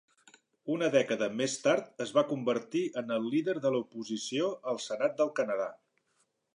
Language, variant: Catalan, Central